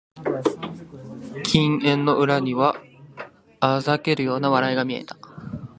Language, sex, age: Japanese, male, 19-29